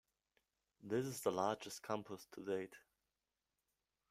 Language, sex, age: English, male, 19-29